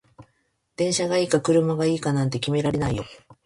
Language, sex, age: Japanese, female, 40-49